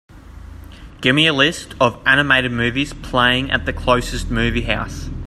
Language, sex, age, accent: English, male, 19-29, Australian English